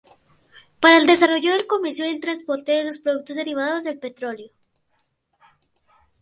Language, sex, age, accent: Spanish, male, under 19, Andino-Pacífico: Colombia, Perú, Ecuador, oeste de Bolivia y Venezuela andina